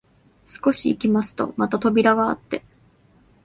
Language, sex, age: Japanese, female, 19-29